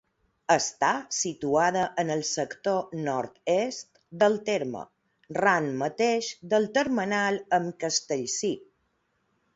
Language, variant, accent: Catalan, Balear, balear